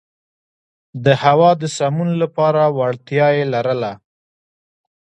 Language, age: Pashto, 30-39